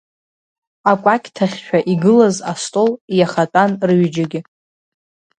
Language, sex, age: Abkhazian, female, under 19